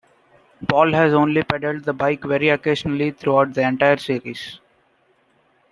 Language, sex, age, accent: English, male, under 19, India and South Asia (India, Pakistan, Sri Lanka)